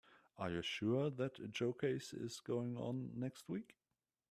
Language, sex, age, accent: English, male, 30-39, England English